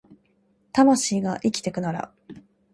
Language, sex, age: Japanese, female, 19-29